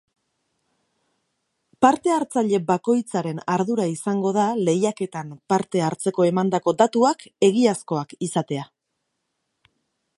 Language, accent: Basque, Erdialdekoa edo Nafarra (Gipuzkoa, Nafarroa)